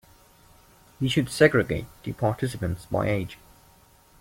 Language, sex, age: English, male, 19-29